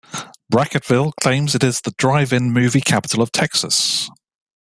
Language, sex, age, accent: English, male, 30-39, England English